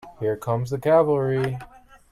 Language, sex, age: English, male, 19-29